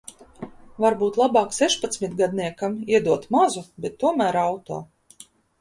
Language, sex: Latvian, female